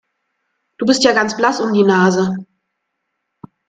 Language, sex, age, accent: German, female, 50-59, Deutschland Deutsch